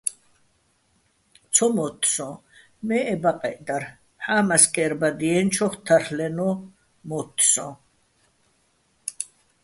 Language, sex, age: Bats, female, 60-69